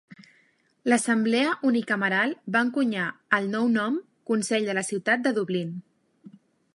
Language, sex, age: Catalan, female, 19-29